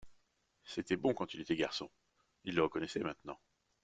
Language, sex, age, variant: French, male, 30-39, Français de métropole